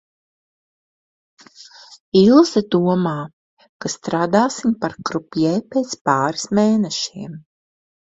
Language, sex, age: Latvian, female, 50-59